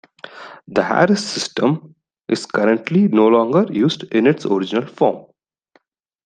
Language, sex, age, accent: English, male, 19-29, India and South Asia (India, Pakistan, Sri Lanka)